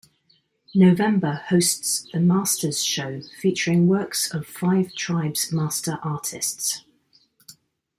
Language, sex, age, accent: English, female, 40-49, England English